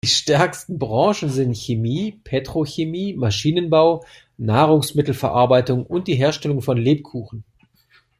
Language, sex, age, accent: German, male, 40-49, Deutschland Deutsch